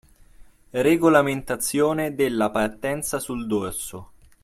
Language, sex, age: Italian, male, 19-29